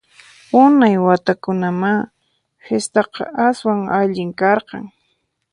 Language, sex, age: Puno Quechua, female, 19-29